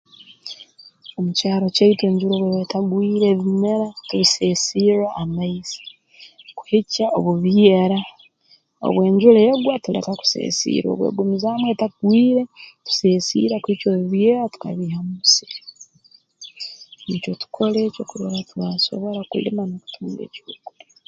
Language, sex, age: Tooro, female, 30-39